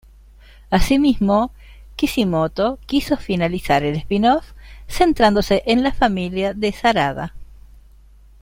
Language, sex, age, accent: Spanish, female, 60-69, Rioplatense: Argentina, Uruguay, este de Bolivia, Paraguay